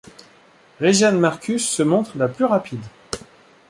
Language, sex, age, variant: French, male, 40-49, Français de métropole